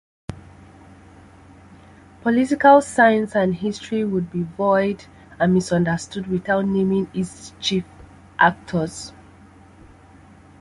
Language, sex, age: English, female, 30-39